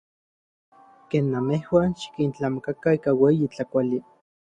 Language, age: Central Puebla Nahuatl, 30-39